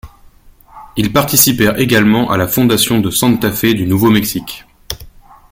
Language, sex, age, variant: French, male, 30-39, Français de métropole